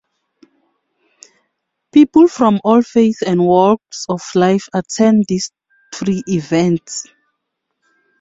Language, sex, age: English, female, 30-39